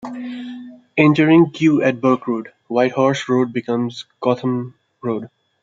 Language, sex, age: English, male, 19-29